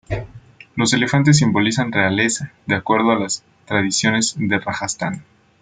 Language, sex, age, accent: Spanish, male, 30-39, México